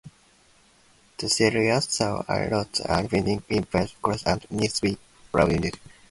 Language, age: English, 19-29